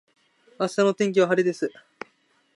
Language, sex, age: Japanese, male, 19-29